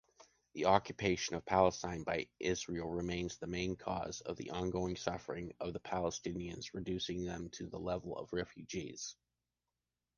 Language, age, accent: English, 30-39, Canadian English